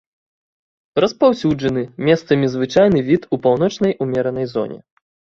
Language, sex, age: Belarusian, male, 30-39